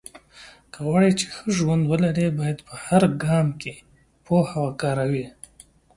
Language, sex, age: Pashto, male, 19-29